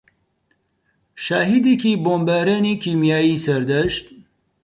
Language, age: Central Kurdish, 30-39